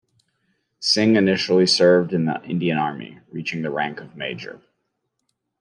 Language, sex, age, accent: English, male, 30-39, United States English